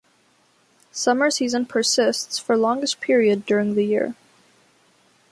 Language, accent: English, Canadian English